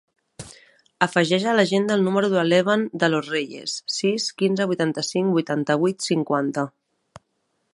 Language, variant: Catalan, Central